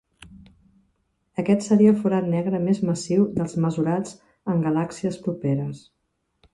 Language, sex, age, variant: Catalan, female, 50-59, Central